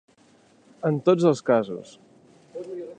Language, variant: Catalan, Central